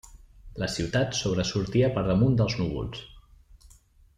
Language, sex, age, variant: Catalan, male, 30-39, Central